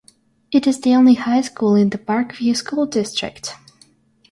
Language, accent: English, United States English; England English